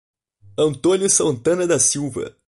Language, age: Portuguese, under 19